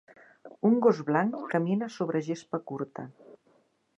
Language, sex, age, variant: Catalan, female, 60-69, Central